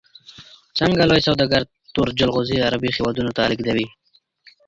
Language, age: Pashto, 19-29